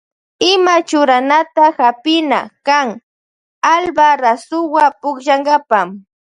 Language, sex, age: Loja Highland Quichua, female, 19-29